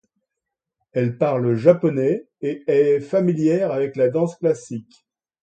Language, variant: French, Français de métropole